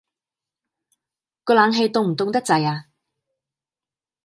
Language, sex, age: Cantonese, female, 40-49